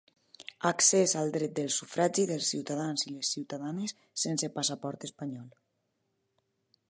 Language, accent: Catalan, valencià